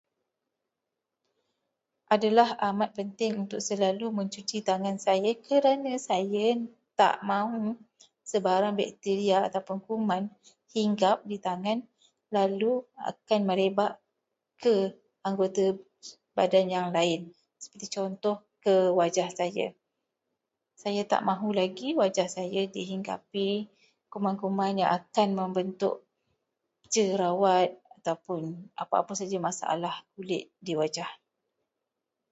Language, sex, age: Malay, female, 30-39